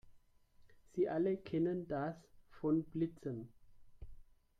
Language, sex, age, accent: German, male, 30-39, Deutschland Deutsch